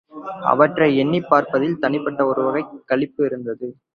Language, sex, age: Tamil, male, 19-29